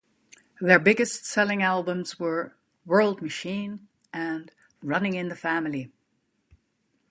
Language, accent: English, England English